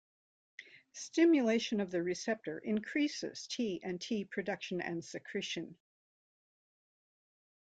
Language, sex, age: English, female, 70-79